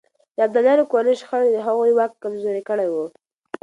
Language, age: Pashto, 19-29